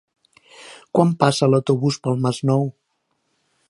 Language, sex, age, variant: Catalan, male, 60-69, Central